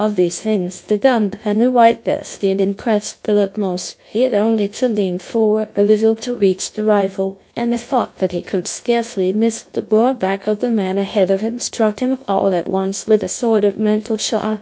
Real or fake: fake